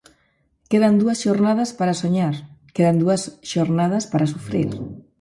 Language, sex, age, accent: Galician, female, 40-49, Normativo (estándar)